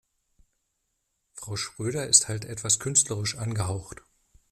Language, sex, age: German, male, 30-39